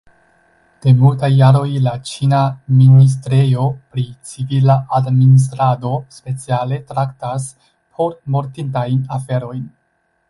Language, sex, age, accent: Esperanto, male, 30-39, Internacia